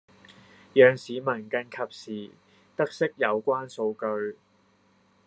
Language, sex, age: Cantonese, male, 19-29